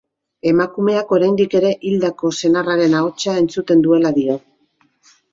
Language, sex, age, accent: Basque, female, 50-59, Mendebalekoa (Araba, Bizkaia, Gipuzkoako mendebaleko herri batzuk)